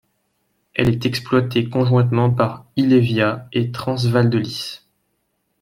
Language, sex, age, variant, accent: French, male, 19-29, Français des départements et régions d'outre-mer, Français de La Réunion